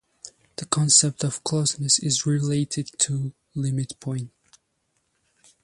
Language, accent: English, United States English